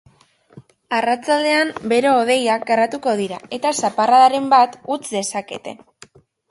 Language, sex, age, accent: Basque, female, under 19, Mendebalekoa (Araba, Bizkaia, Gipuzkoako mendebaleko herri batzuk)